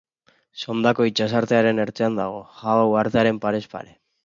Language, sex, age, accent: Basque, male, under 19, Mendebalekoa (Araba, Bizkaia, Gipuzkoako mendebaleko herri batzuk)